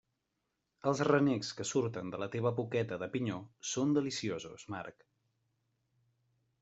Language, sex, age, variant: Catalan, male, 30-39, Central